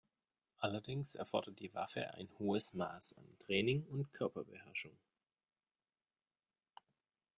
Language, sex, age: German, male, 40-49